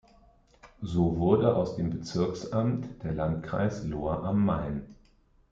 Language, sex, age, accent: German, male, 40-49, Deutschland Deutsch